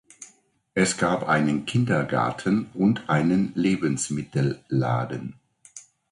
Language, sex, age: German, male, 50-59